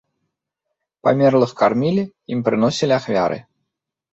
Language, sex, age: Belarusian, male, 30-39